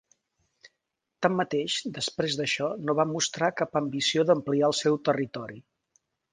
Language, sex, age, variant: Catalan, male, 50-59, Central